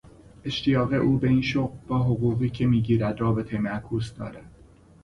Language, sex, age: Persian, male, 30-39